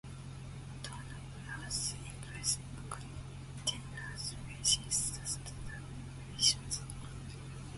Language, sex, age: English, female, 19-29